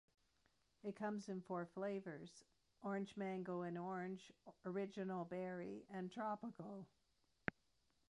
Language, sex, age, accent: English, female, 60-69, Canadian English